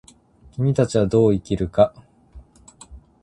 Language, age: Japanese, 19-29